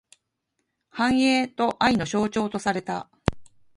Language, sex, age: Japanese, female, 50-59